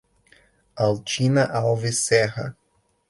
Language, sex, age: Portuguese, male, 19-29